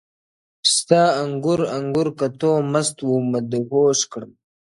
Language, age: Pashto, 19-29